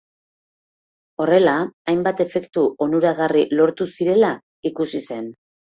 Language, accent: Basque, Mendebalekoa (Araba, Bizkaia, Gipuzkoako mendebaleko herri batzuk)